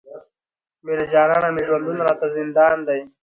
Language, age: Pashto, under 19